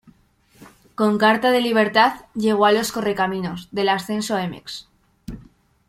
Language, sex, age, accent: Spanish, female, under 19, España: Norte peninsular (Asturias, Castilla y León, Cantabria, País Vasco, Navarra, Aragón, La Rioja, Guadalajara, Cuenca)